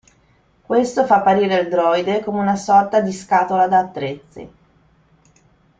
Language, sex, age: Italian, female, 40-49